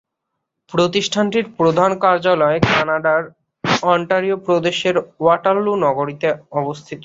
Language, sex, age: Bengali, male, 19-29